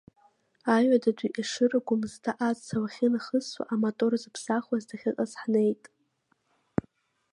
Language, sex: Abkhazian, female